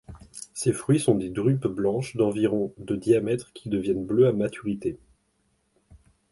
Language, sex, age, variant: French, male, 19-29, Français de métropole